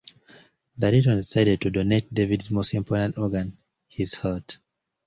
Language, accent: English, United States English